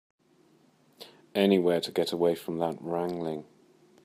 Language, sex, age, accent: English, male, 40-49, England English